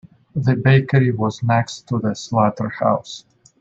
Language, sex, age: English, male, 40-49